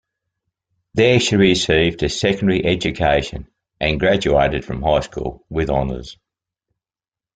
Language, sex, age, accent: English, male, 60-69, Australian English